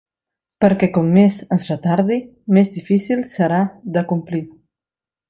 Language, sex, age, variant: Catalan, female, 19-29, Nord-Occidental